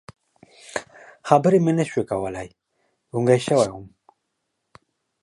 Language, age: Pashto, 19-29